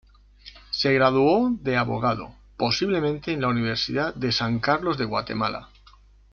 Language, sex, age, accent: Spanish, male, 40-49, España: Centro-Sur peninsular (Madrid, Toledo, Castilla-La Mancha)